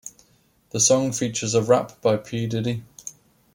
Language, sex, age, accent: English, male, 19-29, England English